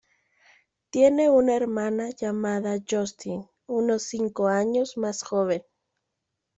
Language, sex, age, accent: Spanish, female, 19-29, México